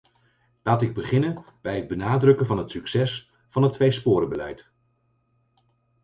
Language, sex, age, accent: Dutch, male, 50-59, Nederlands Nederlands